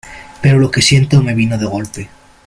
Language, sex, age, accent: Spanish, male, under 19, España: Centro-Sur peninsular (Madrid, Toledo, Castilla-La Mancha)